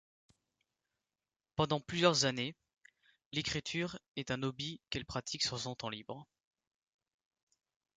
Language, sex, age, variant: French, male, 19-29, Français de métropole